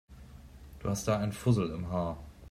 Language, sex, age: German, male, 30-39